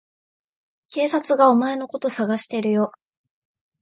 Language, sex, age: Japanese, female, 19-29